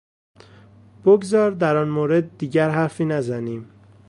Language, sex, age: Persian, male, 19-29